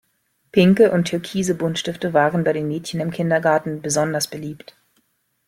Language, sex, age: German, female, 19-29